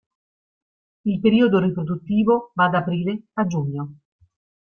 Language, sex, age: Italian, female, 40-49